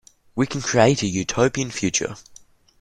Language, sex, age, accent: English, male, under 19, Australian English